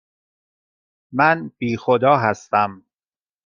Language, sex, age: Persian, male, 40-49